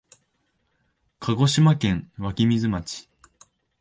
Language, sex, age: Japanese, male, 19-29